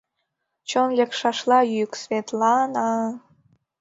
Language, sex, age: Mari, female, 19-29